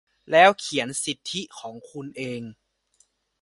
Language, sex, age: Thai, male, 19-29